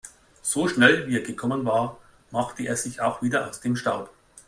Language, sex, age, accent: German, male, 50-59, Deutschland Deutsch